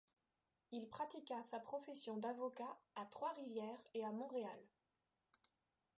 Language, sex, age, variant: French, female, 30-39, Français de métropole